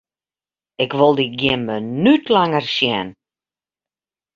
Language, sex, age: Western Frisian, female, 50-59